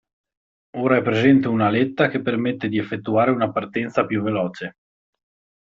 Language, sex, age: Italian, male, 19-29